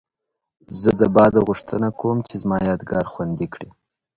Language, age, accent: Pashto, 19-29, معیاري پښتو